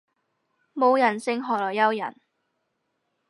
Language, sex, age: Cantonese, female, 19-29